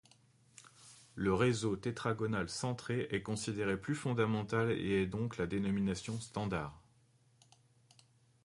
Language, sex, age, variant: French, male, 30-39, Français de métropole